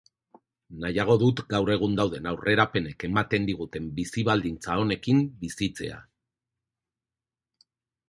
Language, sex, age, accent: Basque, male, 40-49, Erdialdekoa edo Nafarra (Gipuzkoa, Nafarroa)